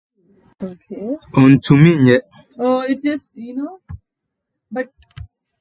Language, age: Akan, 30-39